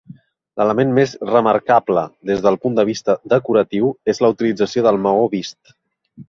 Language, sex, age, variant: Catalan, female, 50-59, Central